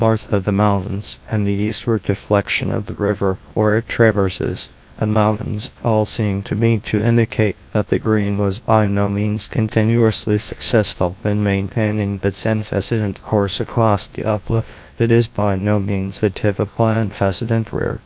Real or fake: fake